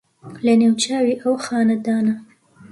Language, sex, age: Central Kurdish, female, 19-29